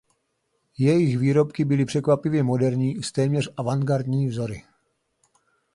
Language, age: Czech, 40-49